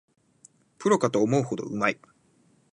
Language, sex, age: Japanese, male, 19-29